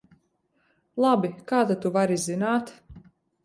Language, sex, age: Latvian, female, 19-29